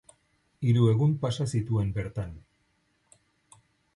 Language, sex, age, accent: Basque, male, 50-59, Mendebalekoa (Araba, Bizkaia, Gipuzkoako mendebaleko herri batzuk)